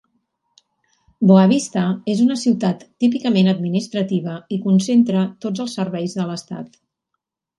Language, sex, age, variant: Catalan, female, 50-59, Central